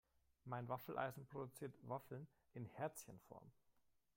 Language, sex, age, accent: German, male, 30-39, Deutschland Deutsch